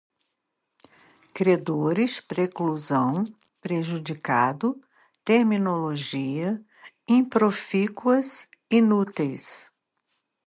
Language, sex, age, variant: Portuguese, female, 60-69, Portuguese (Brasil)